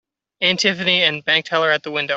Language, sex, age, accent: English, male, 30-39, United States English